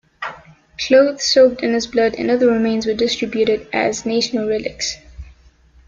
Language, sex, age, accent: English, female, 19-29, United States English